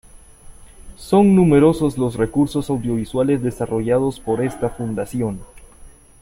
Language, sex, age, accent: Spanish, male, 19-29, América central